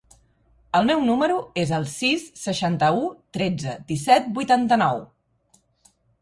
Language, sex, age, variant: Catalan, female, 40-49, Central